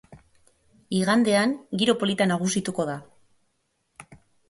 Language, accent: Basque, Erdialdekoa edo Nafarra (Gipuzkoa, Nafarroa)